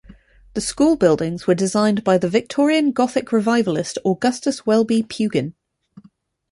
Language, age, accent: English, 30-39, England English